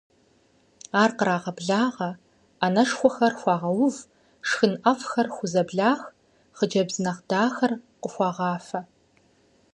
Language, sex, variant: Kabardian, female, Адыгэбзэ (Къэбэрдей, Кирил, псоми зэдай)